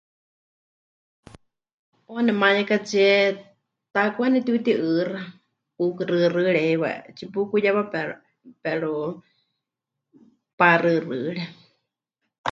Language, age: Huichol, 30-39